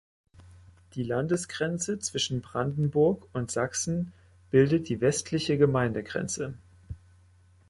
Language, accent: German, Deutschland Deutsch